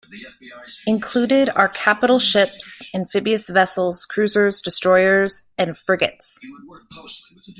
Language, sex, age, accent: English, female, 30-39, United States English